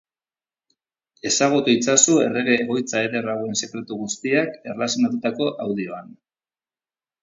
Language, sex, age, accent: Basque, male, 40-49, Mendebalekoa (Araba, Bizkaia, Gipuzkoako mendebaleko herri batzuk)